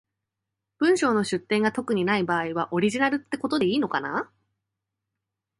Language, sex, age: Japanese, female, 19-29